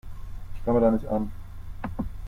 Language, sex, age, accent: German, male, 19-29, Deutschland Deutsch